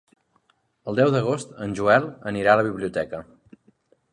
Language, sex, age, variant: Catalan, male, 30-39, Central